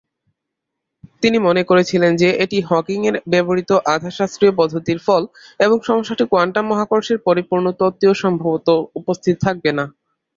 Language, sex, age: Bengali, male, under 19